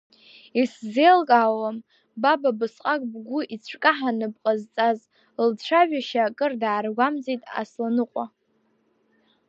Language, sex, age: Abkhazian, female, under 19